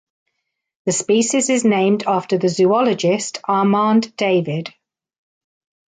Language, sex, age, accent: English, female, 50-59, England English